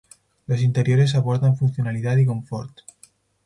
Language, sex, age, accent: Spanish, male, 19-29, España: Centro-Sur peninsular (Madrid, Toledo, Castilla-La Mancha)